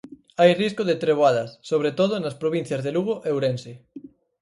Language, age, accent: Galician, 19-29, Atlántico (seseo e gheada)